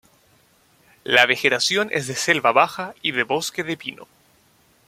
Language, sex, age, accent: Spanish, male, 19-29, Chileno: Chile, Cuyo